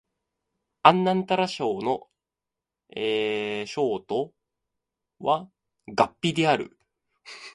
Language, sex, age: Japanese, male, 19-29